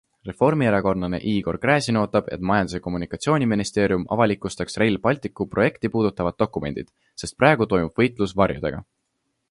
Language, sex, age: Estonian, male, 19-29